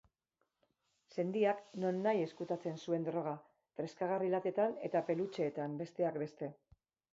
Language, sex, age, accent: Basque, female, 50-59, Mendebalekoa (Araba, Bizkaia, Gipuzkoako mendebaleko herri batzuk)